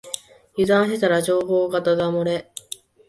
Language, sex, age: Japanese, female, 19-29